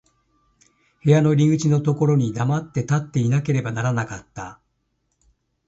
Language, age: Japanese, 70-79